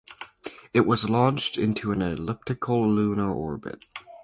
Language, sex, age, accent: English, male, under 19, Canadian English